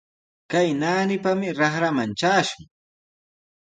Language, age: Sihuas Ancash Quechua, 19-29